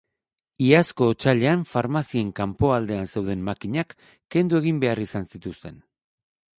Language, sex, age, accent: Basque, male, 40-49, Erdialdekoa edo Nafarra (Gipuzkoa, Nafarroa)